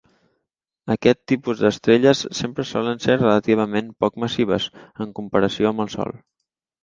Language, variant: Catalan, Central